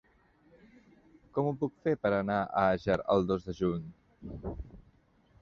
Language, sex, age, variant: Catalan, male, 30-39, Central